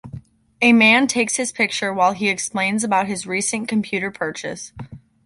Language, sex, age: English, female, under 19